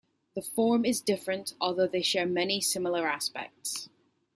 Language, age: English, 19-29